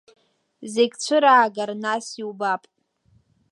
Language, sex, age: Abkhazian, female, under 19